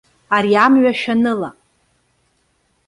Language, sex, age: Abkhazian, female, 30-39